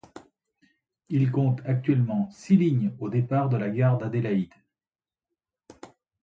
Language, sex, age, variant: French, male, 50-59, Français de métropole